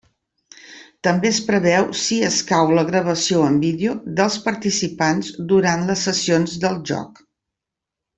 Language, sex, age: Catalan, female, 60-69